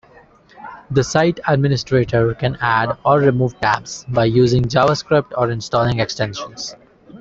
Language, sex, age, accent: English, male, 19-29, India and South Asia (India, Pakistan, Sri Lanka)